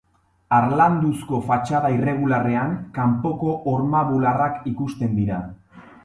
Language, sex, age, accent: Basque, male, 30-39, Erdialdekoa edo Nafarra (Gipuzkoa, Nafarroa)